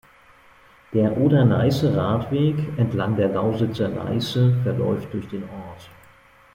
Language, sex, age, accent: German, male, 40-49, Deutschland Deutsch